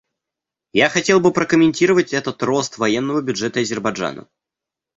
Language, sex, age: Russian, male, under 19